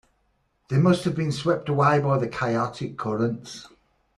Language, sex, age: English, male, 50-59